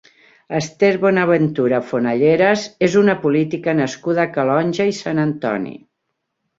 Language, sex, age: Catalan, female, 50-59